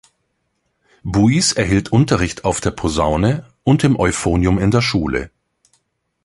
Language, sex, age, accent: German, male, 50-59, Deutschland Deutsch